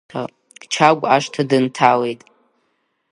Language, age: Abkhazian, under 19